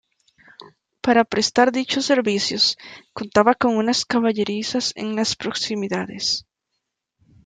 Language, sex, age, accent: Spanish, female, 19-29, América central